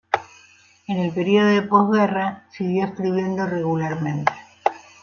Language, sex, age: Spanish, female, 60-69